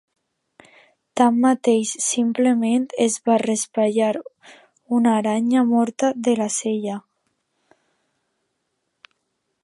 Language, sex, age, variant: Catalan, female, under 19, Alacantí